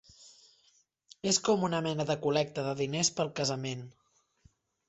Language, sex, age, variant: Catalan, male, 19-29, Central